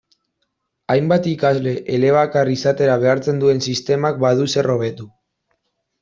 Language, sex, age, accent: Basque, male, 19-29, Mendebalekoa (Araba, Bizkaia, Gipuzkoako mendebaleko herri batzuk)